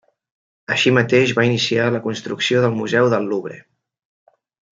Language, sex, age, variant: Catalan, male, 30-39, Central